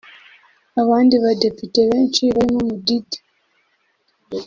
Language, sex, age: Kinyarwanda, female, 19-29